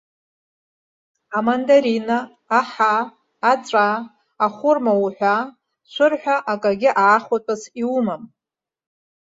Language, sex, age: Abkhazian, female, 40-49